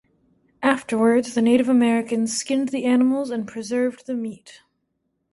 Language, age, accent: English, 19-29, United States English